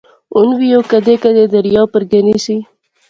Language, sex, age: Pahari-Potwari, female, 19-29